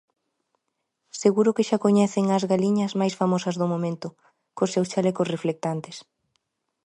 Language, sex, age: Galician, female, 19-29